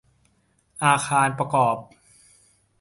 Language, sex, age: Thai, male, 19-29